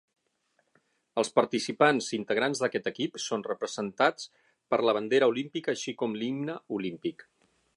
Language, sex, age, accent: Catalan, male, 50-59, balear; central